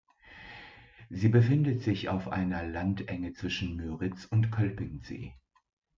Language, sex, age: German, female, 50-59